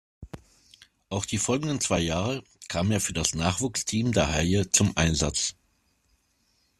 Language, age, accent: German, 50-59, Deutschland Deutsch